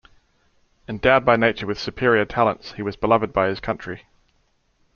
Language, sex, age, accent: English, male, 40-49, Australian English